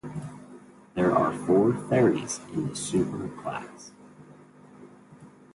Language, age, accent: English, under 19, United States English